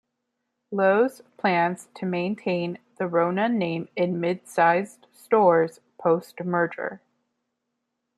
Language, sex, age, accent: English, female, 19-29, United States English